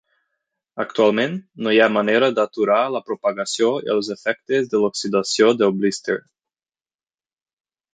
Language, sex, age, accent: Catalan, male, 19-29, central; aprenent (recent, des d'altres llengües)